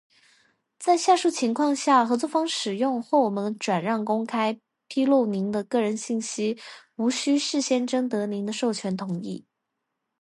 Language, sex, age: Chinese, female, 19-29